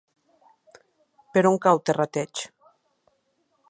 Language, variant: Catalan, Septentrional